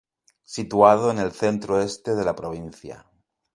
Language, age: Spanish, 40-49